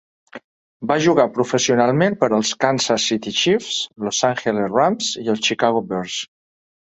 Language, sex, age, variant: Catalan, male, 40-49, Central